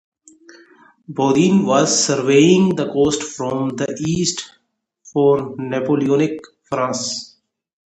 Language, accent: English, India and South Asia (India, Pakistan, Sri Lanka)